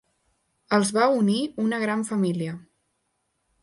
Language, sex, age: Catalan, female, 19-29